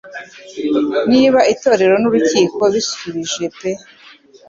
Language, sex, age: Kinyarwanda, female, 50-59